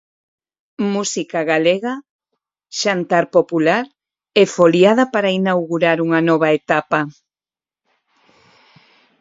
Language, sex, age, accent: Galician, female, 50-59, Normativo (estándar)